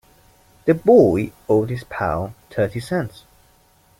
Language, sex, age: English, male, 19-29